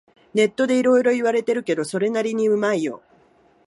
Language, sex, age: Japanese, female, 50-59